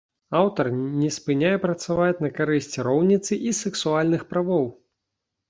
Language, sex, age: Belarusian, male, 19-29